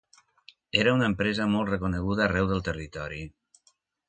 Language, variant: Catalan, Nord-Occidental